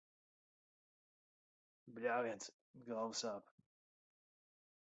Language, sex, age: Latvian, male, 30-39